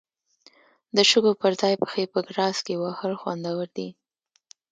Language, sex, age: Pashto, female, 19-29